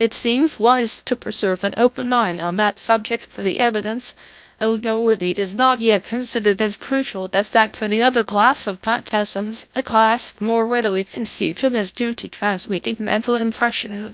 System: TTS, GlowTTS